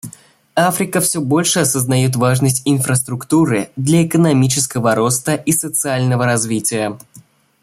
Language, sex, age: Russian, male, under 19